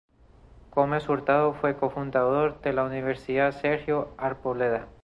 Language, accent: Spanish, Andino-Pacífico: Colombia, Perú, Ecuador, oeste de Bolivia y Venezuela andina